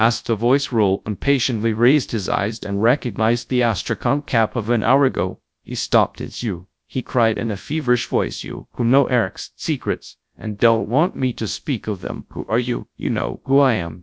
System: TTS, GradTTS